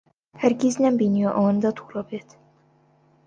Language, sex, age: Central Kurdish, female, under 19